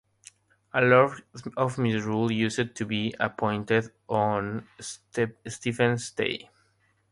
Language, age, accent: English, 19-29, United States English; India and South Asia (India, Pakistan, Sri Lanka)